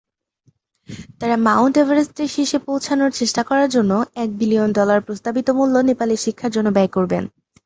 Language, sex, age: Bengali, female, under 19